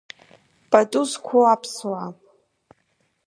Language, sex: Abkhazian, female